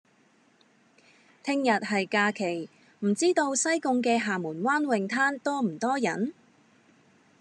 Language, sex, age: Cantonese, female, 30-39